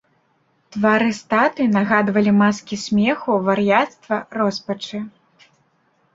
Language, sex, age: Belarusian, female, 19-29